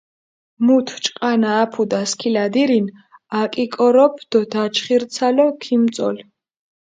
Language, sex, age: Mingrelian, female, 19-29